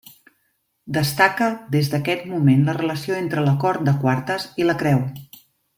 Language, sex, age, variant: Catalan, female, 40-49, Central